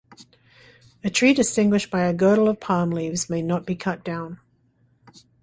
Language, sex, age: English, female, 60-69